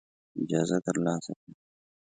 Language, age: Pashto, 19-29